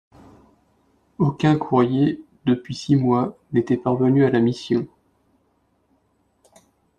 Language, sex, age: French, male, 30-39